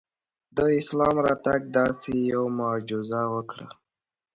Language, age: Pashto, under 19